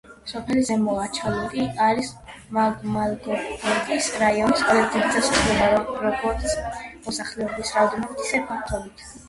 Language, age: Georgian, 19-29